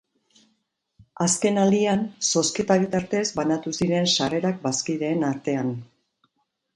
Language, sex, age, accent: Basque, female, 60-69, Mendebalekoa (Araba, Bizkaia, Gipuzkoako mendebaleko herri batzuk)